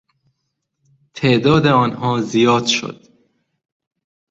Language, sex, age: Persian, male, 30-39